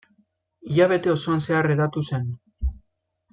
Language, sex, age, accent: Basque, male, 19-29, Mendebalekoa (Araba, Bizkaia, Gipuzkoako mendebaleko herri batzuk)